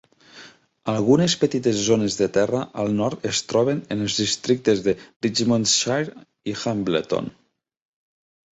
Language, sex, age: Catalan, male, 40-49